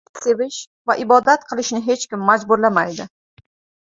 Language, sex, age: Uzbek, female, 30-39